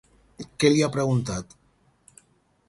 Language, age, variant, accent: Catalan, 50-59, Central, central